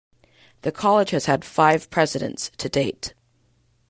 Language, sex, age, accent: English, female, 30-39, United States English